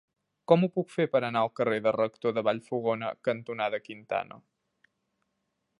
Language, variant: Catalan, Central